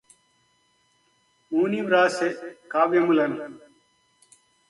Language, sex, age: Telugu, male, 60-69